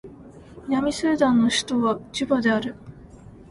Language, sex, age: Japanese, female, 19-29